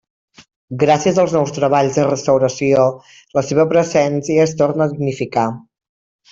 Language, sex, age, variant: Catalan, male, 30-39, Septentrional